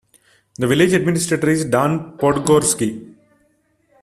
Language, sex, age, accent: English, male, 19-29, India and South Asia (India, Pakistan, Sri Lanka)